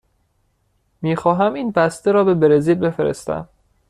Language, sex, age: Persian, male, 19-29